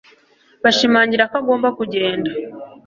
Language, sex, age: Kinyarwanda, female, under 19